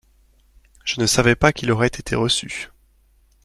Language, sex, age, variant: French, male, 30-39, Français de métropole